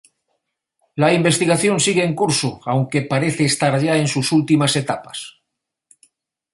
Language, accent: Spanish, España: Norte peninsular (Asturias, Castilla y León, Cantabria, País Vasco, Navarra, Aragón, La Rioja, Guadalajara, Cuenca)